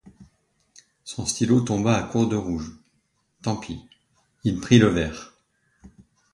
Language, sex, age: French, male, 40-49